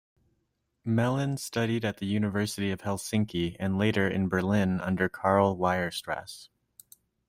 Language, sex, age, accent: English, male, 19-29, United States English